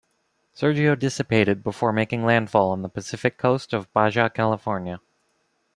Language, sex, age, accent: English, male, 19-29, United States English